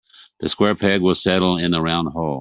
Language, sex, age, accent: English, male, 50-59, United States English